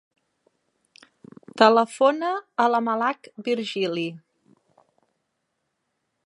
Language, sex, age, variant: Catalan, female, 40-49, Central